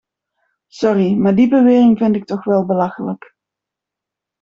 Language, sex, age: Dutch, female, 30-39